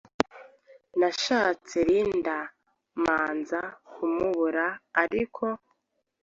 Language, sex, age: Kinyarwanda, female, 19-29